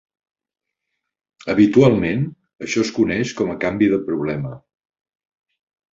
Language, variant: Catalan, Central